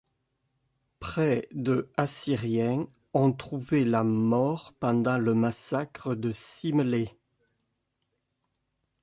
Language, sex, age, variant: French, male, 50-59, Français de métropole